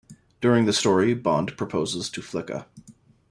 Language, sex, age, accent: English, male, 30-39, United States English